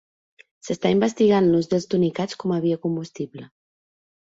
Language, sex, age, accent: Catalan, female, 19-29, central; nord-occidental